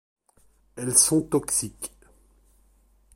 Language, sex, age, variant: French, male, 50-59, Français de métropole